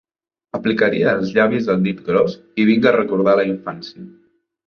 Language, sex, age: Catalan, male, 19-29